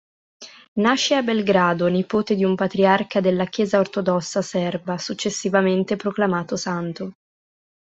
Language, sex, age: Italian, female, 19-29